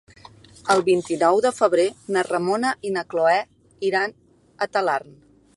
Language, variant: Catalan, Central